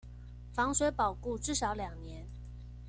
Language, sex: Chinese, female